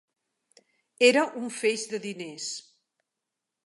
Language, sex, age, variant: Catalan, female, 50-59, Central